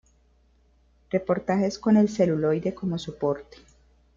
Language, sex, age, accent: Spanish, female, 30-39, Caribe: Cuba, Venezuela, Puerto Rico, República Dominicana, Panamá, Colombia caribeña, México caribeño, Costa del golfo de México